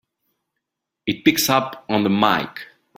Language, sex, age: English, male, 30-39